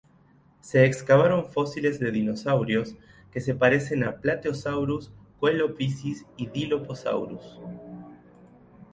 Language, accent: Spanish, Rioplatense: Argentina, Uruguay, este de Bolivia, Paraguay